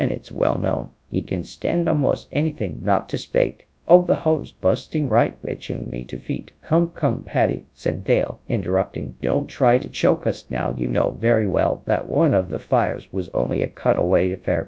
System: TTS, GradTTS